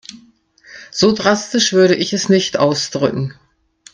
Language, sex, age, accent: German, female, 50-59, Deutschland Deutsch